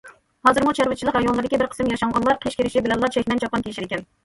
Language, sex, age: Uyghur, female, 30-39